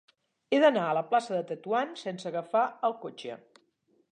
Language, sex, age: Catalan, female, 60-69